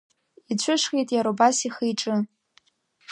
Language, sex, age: Abkhazian, female, under 19